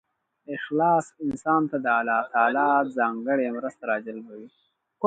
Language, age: Pashto, 30-39